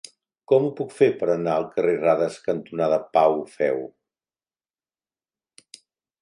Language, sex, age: Catalan, male, 60-69